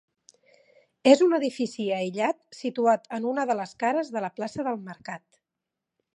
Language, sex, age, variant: Catalan, female, 30-39, Central